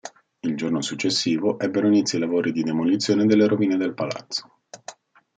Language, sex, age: Italian, male, 40-49